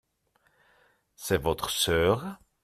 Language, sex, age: French, male, 30-39